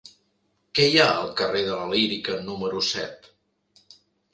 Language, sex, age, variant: Catalan, male, 50-59, Central